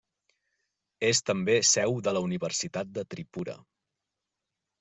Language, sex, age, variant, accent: Catalan, male, 30-39, Central, central